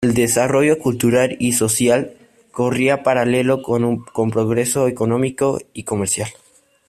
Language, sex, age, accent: Spanish, male, under 19, México